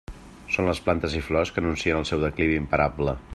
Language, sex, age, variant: Catalan, male, 40-49, Central